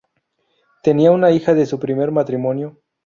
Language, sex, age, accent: Spanish, male, 19-29, México